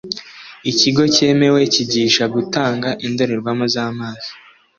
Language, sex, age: Kinyarwanda, male, 19-29